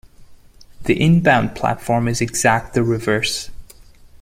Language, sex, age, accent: English, male, 30-39, India and South Asia (India, Pakistan, Sri Lanka)